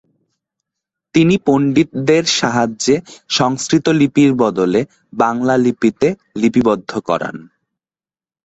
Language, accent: Bengali, প্রমিত